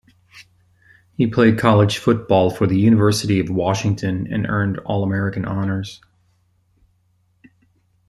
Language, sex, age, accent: English, male, 60-69, United States English